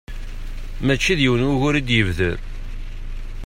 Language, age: Kabyle, 30-39